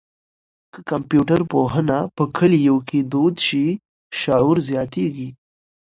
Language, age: Pashto, under 19